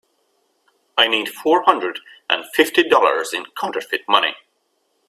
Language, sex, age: English, male, 40-49